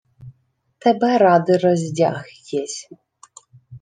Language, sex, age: Ukrainian, female, 30-39